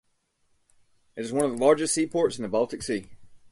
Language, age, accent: English, 30-39, United States English